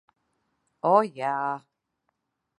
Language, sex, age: Latvian, female, 50-59